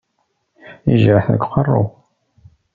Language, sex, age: Kabyle, male, 30-39